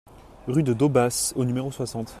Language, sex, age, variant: French, male, 19-29, Français de métropole